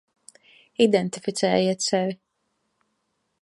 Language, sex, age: Latvian, female, 19-29